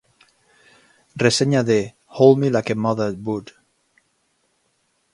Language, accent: Spanish, España: Norte peninsular (Asturias, Castilla y León, Cantabria, País Vasco, Navarra, Aragón, La Rioja, Guadalajara, Cuenca)